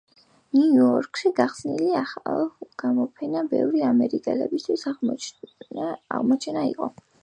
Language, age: Georgian, under 19